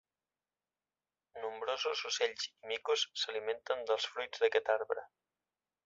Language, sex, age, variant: Catalan, male, 19-29, Central